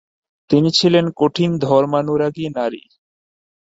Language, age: Bengali, 30-39